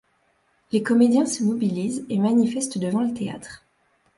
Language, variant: French, Français de métropole